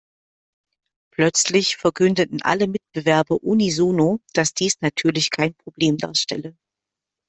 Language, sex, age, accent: German, female, 50-59, Deutschland Deutsch